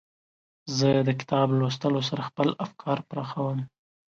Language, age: Pashto, 19-29